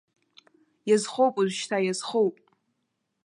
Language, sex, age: Abkhazian, female, 19-29